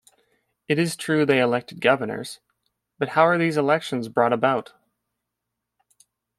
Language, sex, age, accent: English, male, 19-29, Canadian English